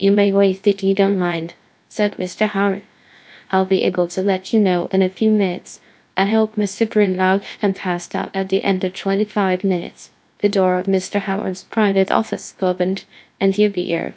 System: TTS, GlowTTS